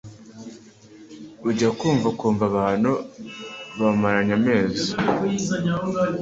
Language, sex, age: Kinyarwanda, female, 40-49